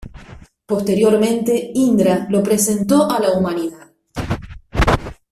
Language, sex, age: Spanish, female, 40-49